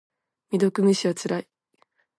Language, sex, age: Japanese, female, 19-29